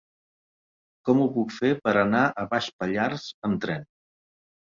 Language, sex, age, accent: Catalan, male, 50-59, Neutre